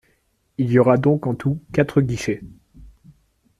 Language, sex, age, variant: French, male, 19-29, Français de métropole